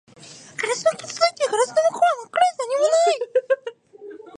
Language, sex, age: Japanese, female, under 19